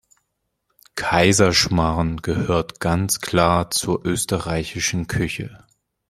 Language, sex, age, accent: German, male, 19-29, Deutschland Deutsch